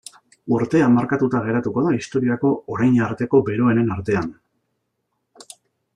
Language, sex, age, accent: Basque, male, 40-49, Mendebalekoa (Araba, Bizkaia, Gipuzkoako mendebaleko herri batzuk)